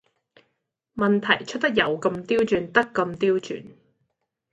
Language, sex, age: Cantonese, female, 19-29